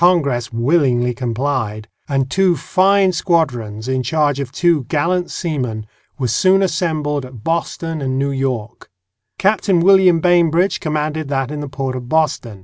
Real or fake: real